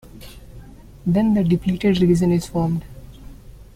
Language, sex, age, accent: English, male, 19-29, India and South Asia (India, Pakistan, Sri Lanka)